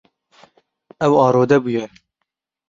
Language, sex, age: Kurdish, male, 19-29